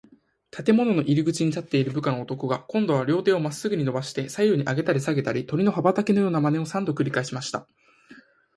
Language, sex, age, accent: Japanese, male, 19-29, 標準語